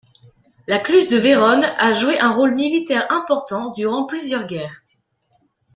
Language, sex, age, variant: French, female, 19-29, Français de métropole